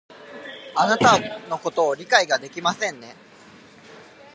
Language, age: Japanese, 19-29